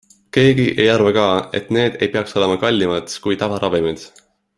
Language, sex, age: Estonian, male, 19-29